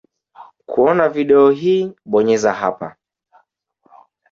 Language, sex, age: Swahili, male, 19-29